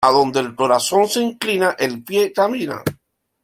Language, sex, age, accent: Spanish, male, 50-59, Caribe: Cuba, Venezuela, Puerto Rico, República Dominicana, Panamá, Colombia caribeña, México caribeño, Costa del golfo de México